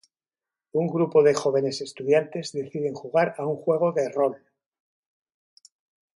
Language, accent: Spanish, España: Norte peninsular (Asturias, Castilla y León, Cantabria, País Vasco, Navarra, Aragón, La Rioja, Guadalajara, Cuenca)